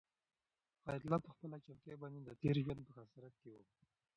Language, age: Pashto, 19-29